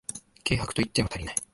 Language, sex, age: Japanese, male, 19-29